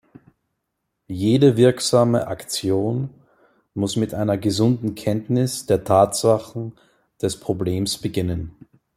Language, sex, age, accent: German, male, 19-29, Österreichisches Deutsch